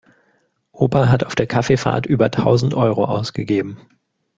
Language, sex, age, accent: German, male, 19-29, Deutschland Deutsch